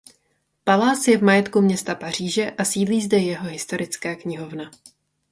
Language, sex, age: Czech, female, 19-29